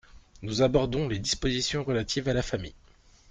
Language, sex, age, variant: French, male, 30-39, Français de métropole